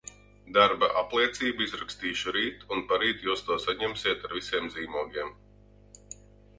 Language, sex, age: Latvian, male, 40-49